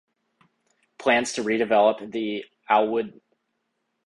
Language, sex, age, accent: English, male, 30-39, United States English